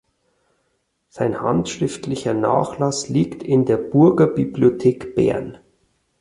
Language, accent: German, Deutschland Deutsch